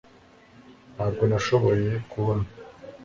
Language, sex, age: Kinyarwanda, male, 19-29